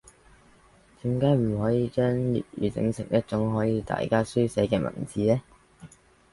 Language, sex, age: Cantonese, male, under 19